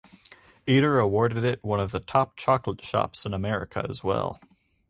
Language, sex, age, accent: English, male, under 19, United States English